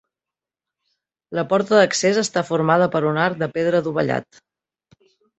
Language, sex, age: Catalan, female, 30-39